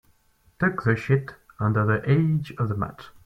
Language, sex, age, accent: English, male, 19-29, french accent